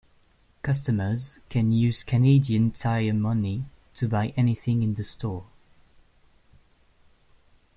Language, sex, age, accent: English, male, 19-29, England English